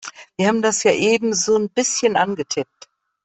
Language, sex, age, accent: German, female, 50-59, Deutschland Deutsch